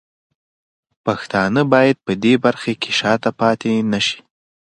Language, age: Pashto, 19-29